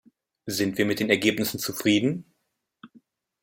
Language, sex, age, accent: German, male, 30-39, Deutschland Deutsch